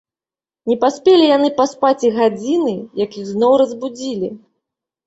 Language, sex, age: Belarusian, female, 30-39